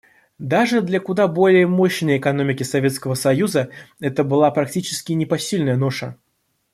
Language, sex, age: Russian, male, 19-29